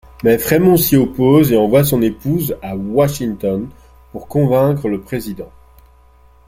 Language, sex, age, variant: French, male, 40-49, Français de métropole